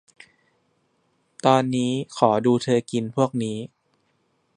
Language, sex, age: Thai, male, 30-39